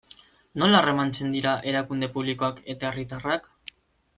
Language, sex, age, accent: Basque, male, 19-29, Mendebalekoa (Araba, Bizkaia, Gipuzkoako mendebaleko herri batzuk)